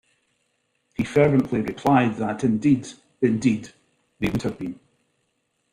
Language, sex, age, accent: English, male, 60-69, Scottish English